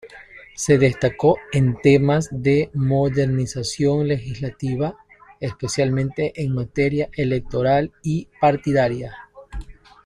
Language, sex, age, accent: Spanish, male, 30-39, Andino-Pacífico: Colombia, Perú, Ecuador, oeste de Bolivia y Venezuela andina